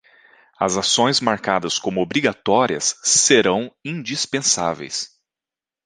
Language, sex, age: Portuguese, male, 30-39